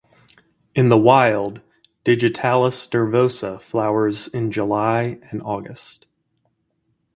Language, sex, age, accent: English, male, 30-39, United States English